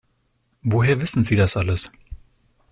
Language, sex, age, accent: German, male, 19-29, Deutschland Deutsch